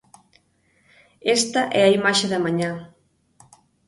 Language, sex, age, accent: Galician, female, 30-39, Normativo (estándar)